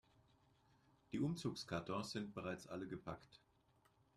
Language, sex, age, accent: German, male, 60-69, Deutschland Deutsch